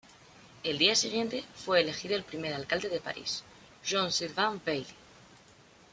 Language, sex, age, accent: Spanish, female, 19-29, España: Norte peninsular (Asturias, Castilla y León, Cantabria, País Vasco, Navarra, Aragón, La Rioja, Guadalajara, Cuenca)